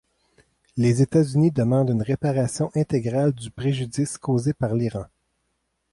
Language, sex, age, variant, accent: French, male, 40-49, Français d'Amérique du Nord, Français du Canada